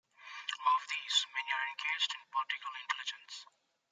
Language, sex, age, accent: English, male, 19-29, India and South Asia (India, Pakistan, Sri Lanka)